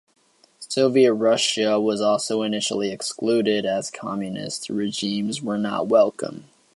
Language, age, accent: English, under 19, United States English